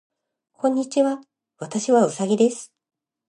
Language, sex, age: Japanese, female, 50-59